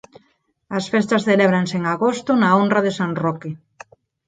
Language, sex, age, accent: Galician, female, 40-49, Neofalante